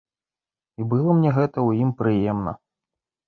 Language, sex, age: Belarusian, male, 30-39